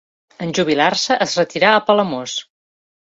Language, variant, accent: Catalan, Central, central